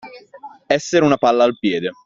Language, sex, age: Italian, male, 19-29